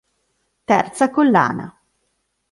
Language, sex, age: Italian, female, 30-39